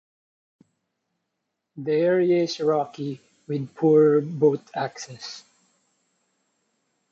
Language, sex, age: English, male, 19-29